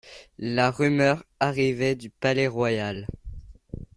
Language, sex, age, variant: French, male, 19-29, Français de métropole